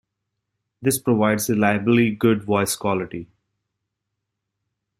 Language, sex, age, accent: English, male, 19-29, United States English